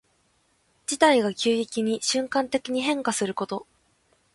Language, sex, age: Japanese, female, under 19